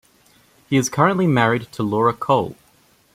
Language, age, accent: English, 19-29, New Zealand English